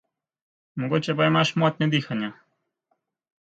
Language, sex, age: Slovenian, male, 19-29